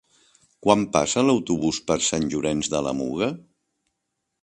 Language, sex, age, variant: Catalan, male, 60-69, Central